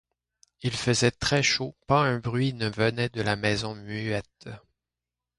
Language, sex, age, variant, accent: French, male, 50-59, Français d'Amérique du Nord, Français du Canada